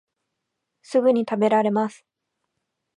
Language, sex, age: Japanese, female, 19-29